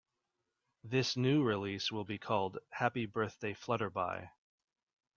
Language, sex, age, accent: English, male, 30-39, United States English